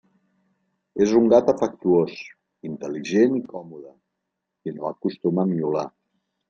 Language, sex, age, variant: Catalan, male, 60-69, Central